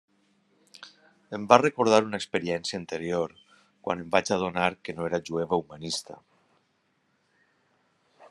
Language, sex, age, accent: Catalan, male, 40-49, valencià